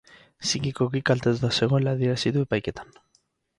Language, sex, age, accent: Basque, male, 30-39, Mendebalekoa (Araba, Bizkaia, Gipuzkoako mendebaleko herri batzuk)